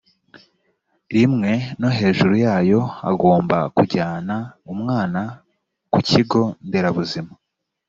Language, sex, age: Kinyarwanda, male, 19-29